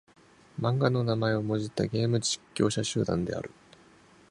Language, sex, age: Japanese, male, 19-29